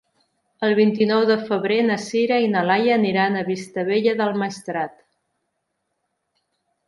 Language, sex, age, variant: Catalan, female, 40-49, Central